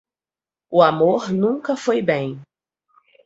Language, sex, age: Portuguese, female, 40-49